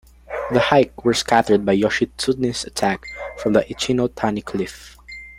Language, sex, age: English, male, 19-29